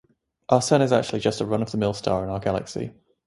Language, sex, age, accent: English, male, 19-29, England English